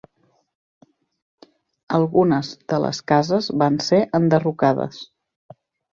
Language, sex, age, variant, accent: Catalan, female, 30-39, Central, Oriental